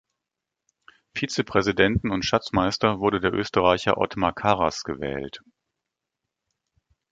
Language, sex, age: German, male, 50-59